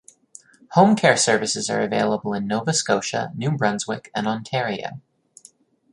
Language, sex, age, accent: English, female, 19-29, United States English